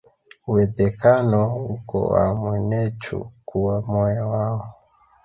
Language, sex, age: Swahili, male, 30-39